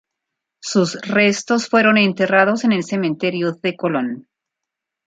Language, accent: Spanish, México